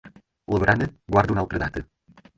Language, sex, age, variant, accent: Catalan, male, 19-29, Central, central